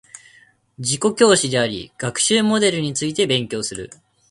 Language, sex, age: Japanese, male, 19-29